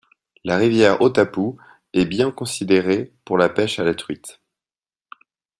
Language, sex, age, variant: French, male, 30-39, Français de métropole